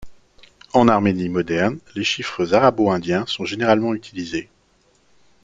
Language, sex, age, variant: French, male, 30-39, Français de métropole